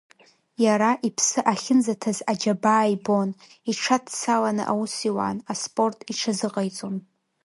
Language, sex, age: Abkhazian, female, 19-29